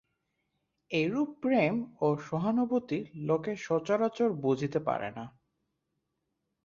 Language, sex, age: Bengali, male, 19-29